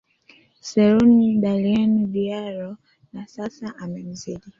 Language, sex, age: Swahili, female, 19-29